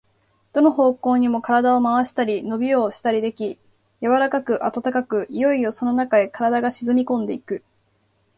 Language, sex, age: Japanese, female, 19-29